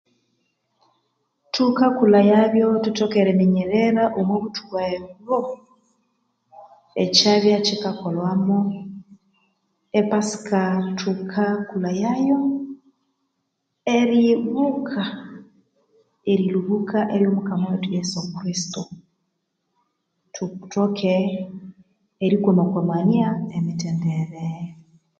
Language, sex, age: Konzo, female, 30-39